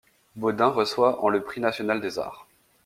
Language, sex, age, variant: French, male, 19-29, Français de métropole